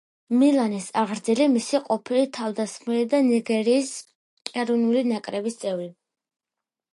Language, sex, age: Georgian, female, under 19